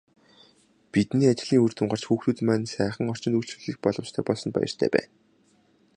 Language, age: Mongolian, 19-29